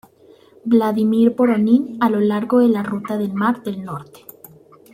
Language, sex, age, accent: Spanish, female, under 19, Andino-Pacífico: Colombia, Perú, Ecuador, oeste de Bolivia y Venezuela andina